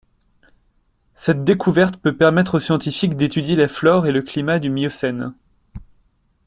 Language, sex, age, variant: French, male, 19-29, Français de métropole